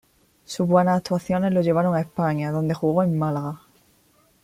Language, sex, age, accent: Spanish, female, 19-29, España: Sur peninsular (Andalucia, Extremadura, Murcia)